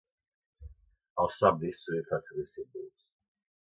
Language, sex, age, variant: Catalan, male, 60-69, Central